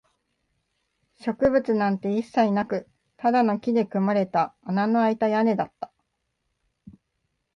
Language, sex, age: Japanese, female, 19-29